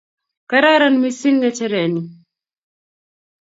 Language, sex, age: Kalenjin, female, 19-29